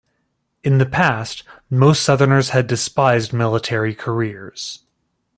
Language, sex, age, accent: English, male, 30-39, United States English